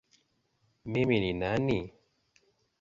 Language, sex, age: Swahili, male, 19-29